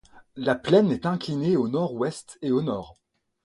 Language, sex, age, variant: French, male, 19-29, Français de métropole